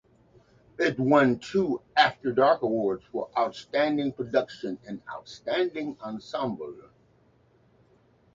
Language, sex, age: English, male, 60-69